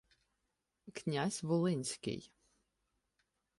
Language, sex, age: Ukrainian, female, 30-39